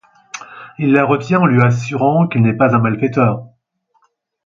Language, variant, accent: French, Français d'Europe, Français de Belgique